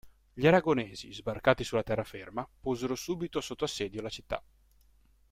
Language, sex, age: Italian, male, 40-49